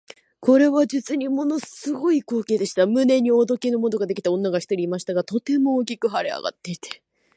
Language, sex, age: Japanese, female, 19-29